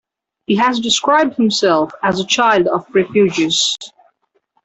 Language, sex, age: English, male, 19-29